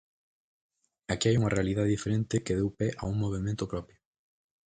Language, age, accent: Galician, under 19, Atlántico (seseo e gheada)